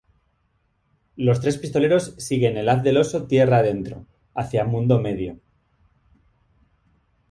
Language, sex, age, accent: Spanish, male, 30-39, España: Norte peninsular (Asturias, Castilla y León, Cantabria, País Vasco, Navarra, Aragón, La Rioja, Guadalajara, Cuenca)